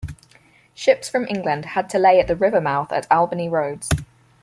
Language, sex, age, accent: English, female, 19-29, England English; New Zealand English